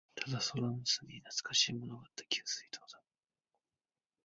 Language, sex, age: Japanese, male, 19-29